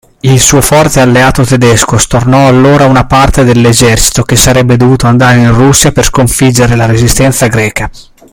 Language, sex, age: Italian, male, 30-39